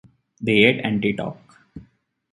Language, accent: English, India and South Asia (India, Pakistan, Sri Lanka)